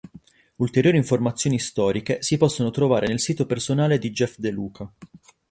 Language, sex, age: Italian, male, 19-29